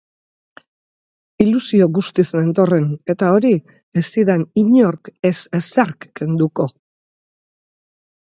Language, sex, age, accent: Basque, female, 60-69, Mendebalekoa (Araba, Bizkaia, Gipuzkoako mendebaleko herri batzuk)